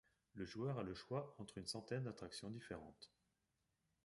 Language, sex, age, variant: French, male, 40-49, Français de métropole